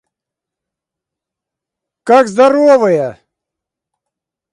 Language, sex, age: Russian, male, 50-59